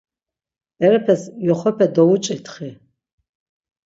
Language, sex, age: Laz, female, 60-69